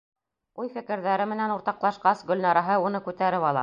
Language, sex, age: Bashkir, female, 40-49